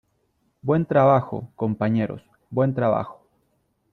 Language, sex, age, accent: Spanish, male, 30-39, Chileno: Chile, Cuyo